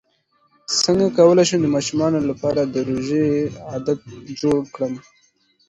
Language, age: Pashto, 19-29